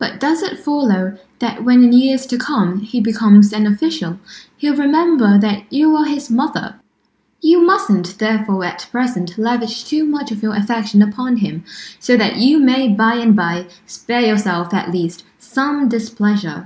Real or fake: real